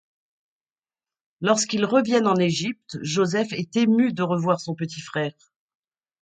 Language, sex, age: French, female, 60-69